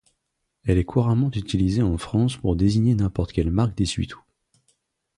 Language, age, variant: French, 30-39, Français de métropole